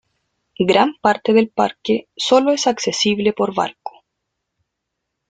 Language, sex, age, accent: Spanish, female, 19-29, Chileno: Chile, Cuyo